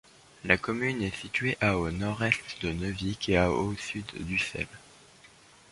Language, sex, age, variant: French, male, under 19, Français de métropole